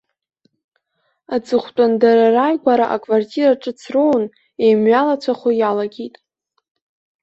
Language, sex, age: Abkhazian, female, under 19